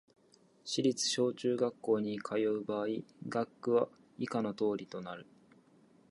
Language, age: Japanese, 19-29